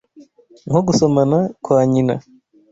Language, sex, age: Kinyarwanda, male, 19-29